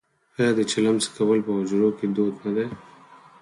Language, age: Pashto, 30-39